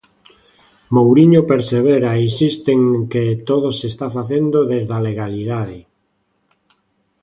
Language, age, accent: Galician, 40-49, Normativo (estándar)